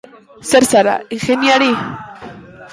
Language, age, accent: Basque, under 19, Mendebalekoa (Araba, Bizkaia, Gipuzkoako mendebaleko herri batzuk)